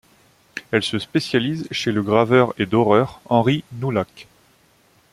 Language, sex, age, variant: French, male, 19-29, Français de métropole